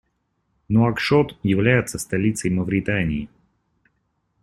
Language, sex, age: Russian, male, 19-29